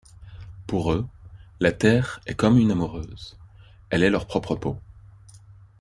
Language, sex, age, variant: French, male, 30-39, Français de métropole